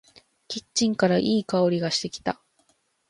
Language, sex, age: Japanese, female, 19-29